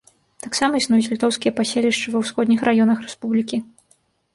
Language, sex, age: Belarusian, female, 30-39